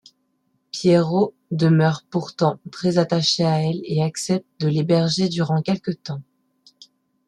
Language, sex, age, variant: French, female, 19-29, Français de métropole